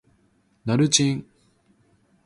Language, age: Cantonese, 19-29